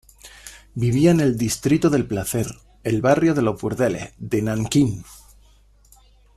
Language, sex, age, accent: Spanish, male, 40-49, España: Sur peninsular (Andalucia, Extremadura, Murcia)